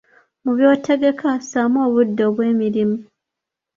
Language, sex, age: Ganda, female, 19-29